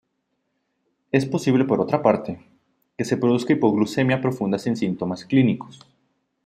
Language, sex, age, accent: Spanish, male, under 19, México